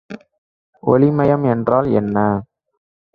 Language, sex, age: Tamil, male, 19-29